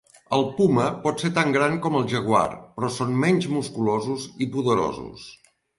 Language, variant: Catalan, Central